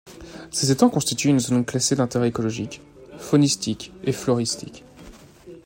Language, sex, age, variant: French, male, 19-29, Français de métropole